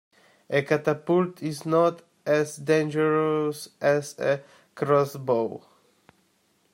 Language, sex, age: English, male, 19-29